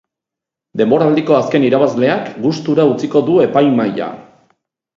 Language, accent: Basque, Erdialdekoa edo Nafarra (Gipuzkoa, Nafarroa)